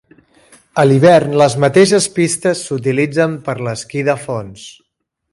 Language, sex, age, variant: Catalan, male, 40-49, Central